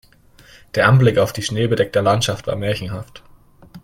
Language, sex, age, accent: German, male, 19-29, Deutschland Deutsch